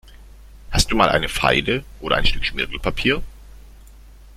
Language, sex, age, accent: German, male, 40-49, Deutschland Deutsch